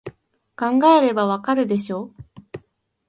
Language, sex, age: Japanese, female, 19-29